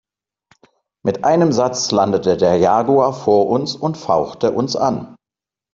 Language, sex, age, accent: German, male, 50-59, Deutschland Deutsch